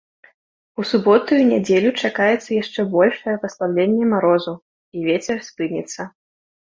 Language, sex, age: Belarusian, female, under 19